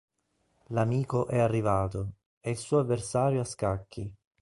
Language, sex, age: Italian, male, 30-39